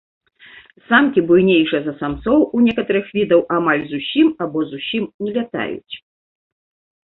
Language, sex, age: Belarusian, female, 40-49